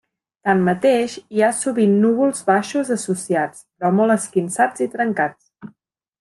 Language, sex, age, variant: Catalan, female, 30-39, Central